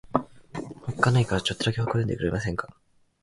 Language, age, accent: Japanese, under 19, 標準語